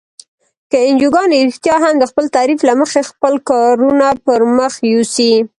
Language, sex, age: Pashto, female, 19-29